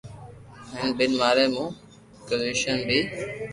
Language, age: Loarki, 40-49